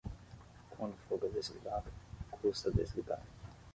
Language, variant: Portuguese, Portuguese (Brasil)